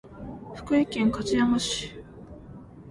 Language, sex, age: Japanese, female, 19-29